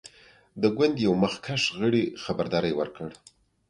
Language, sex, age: Pashto, male, 30-39